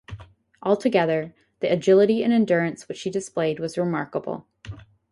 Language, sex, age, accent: English, female, 19-29, United States English